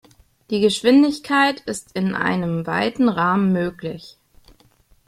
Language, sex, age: German, female, 30-39